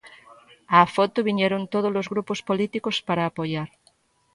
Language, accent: Galician, Atlántico (seseo e gheada)